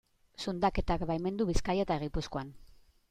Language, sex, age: Basque, female, 40-49